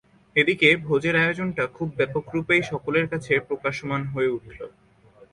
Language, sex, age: Bengali, male, 19-29